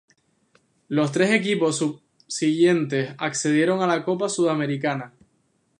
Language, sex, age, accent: Spanish, male, 19-29, España: Islas Canarias